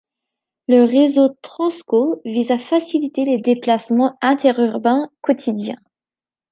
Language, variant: French, Français de métropole